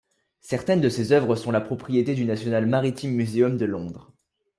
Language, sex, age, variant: French, male, under 19, Français de métropole